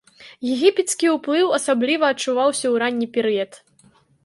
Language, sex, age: Belarusian, female, 19-29